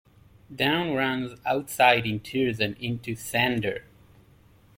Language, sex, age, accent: English, male, 30-39, United States English